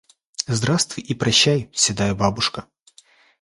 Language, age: Russian, 19-29